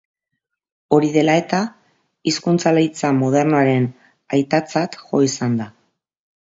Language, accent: Basque, Mendebalekoa (Araba, Bizkaia, Gipuzkoako mendebaleko herri batzuk)